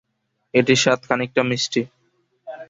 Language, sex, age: Bengali, male, 19-29